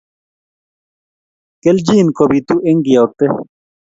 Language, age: Kalenjin, 19-29